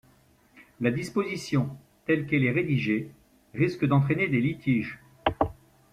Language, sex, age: French, male, 60-69